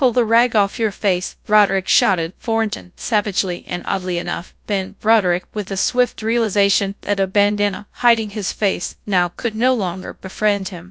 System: TTS, GradTTS